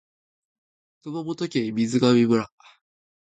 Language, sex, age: Japanese, male, 19-29